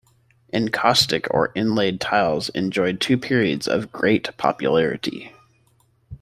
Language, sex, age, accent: English, male, 50-59, United States English